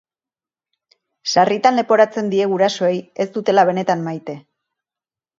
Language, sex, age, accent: Basque, female, 40-49, Erdialdekoa edo Nafarra (Gipuzkoa, Nafarroa)